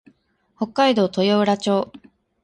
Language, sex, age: Japanese, female, 19-29